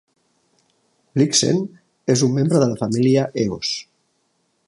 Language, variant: Catalan, Central